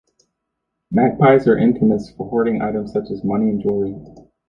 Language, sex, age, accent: English, male, 30-39, United States English